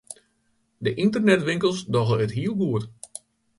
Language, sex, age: Western Frisian, male, 50-59